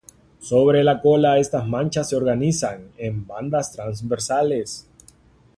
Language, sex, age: Spanish, male, 19-29